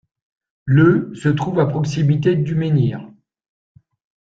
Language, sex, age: French, male, 60-69